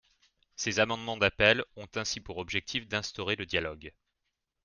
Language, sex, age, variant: French, male, 40-49, Français de métropole